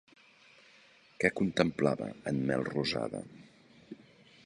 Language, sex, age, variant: Catalan, male, 60-69, Central